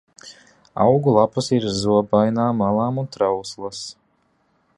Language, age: Latvian, 19-29